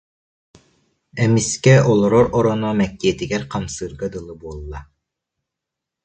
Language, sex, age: Yakut, male, 19-29